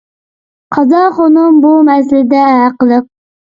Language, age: Uyghur, under 19